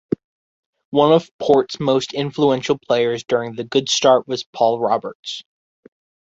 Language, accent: English, United States English